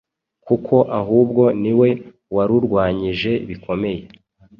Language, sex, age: Kinyarwanda, male, 30-39